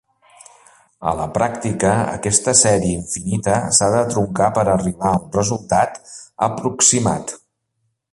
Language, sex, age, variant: Catalan, male, 50-59, Central